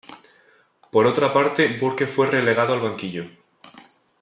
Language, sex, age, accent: Spanish, male, 19-29, España: Centro-Sur peninsular (Madrid, Toledo, Castilla-La Mancha)